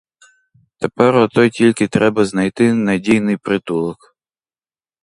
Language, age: Ukrainian, under 19